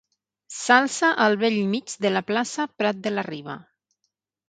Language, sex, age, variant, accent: Catalan, female, 50-59, Nord-Occidental, Tortosí